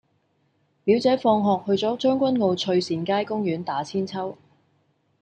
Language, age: Cantonese, 30-39